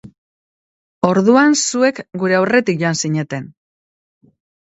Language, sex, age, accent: Basque, female, 50-59, Mendebalekoa (Araba, Bizkaia, Gipuzkoako mendebaleko herri batzuk)